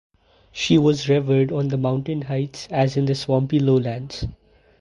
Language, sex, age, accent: English, male, 19-29, India and South Asia (India, Pakistan, Sri Lanka)